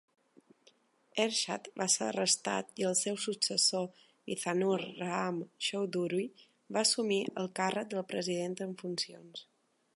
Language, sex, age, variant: Catalan, female, 30-39, Balear